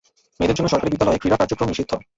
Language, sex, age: Bengali, male, 19-29